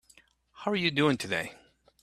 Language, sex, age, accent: English, male, 50-59, United States English